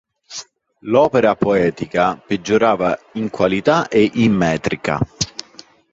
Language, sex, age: Italian, male, 40-49